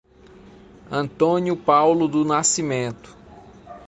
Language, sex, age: Portuguese, male, 40-49